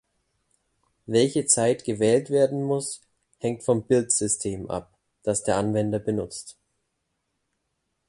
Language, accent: German, Deutschland Deutsch